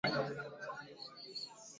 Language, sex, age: Swahili, female, 19-29